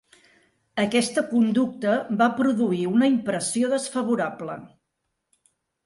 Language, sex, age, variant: Catalan, female, 60-69, Central